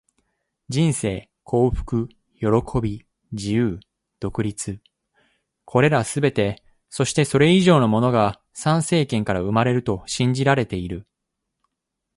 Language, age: Japanese, 19-29